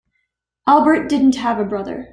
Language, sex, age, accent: English, female, under 19, Canadian English